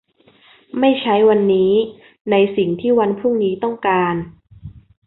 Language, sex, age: Thai, female, 19-29